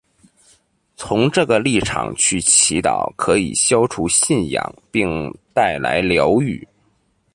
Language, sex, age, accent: Chinese, male, 19-29, 出生地：北京市